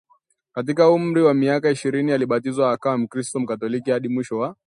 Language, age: Swahili, 19-29